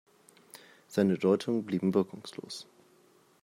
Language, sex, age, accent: German, male, 19-29, Deutschland Deutsch